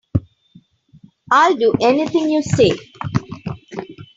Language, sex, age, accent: English, female, 50-59, India and South Asia (India, Pakistan, Sri Lanka)